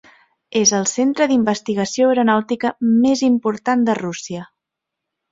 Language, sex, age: Catalan, female, 30-39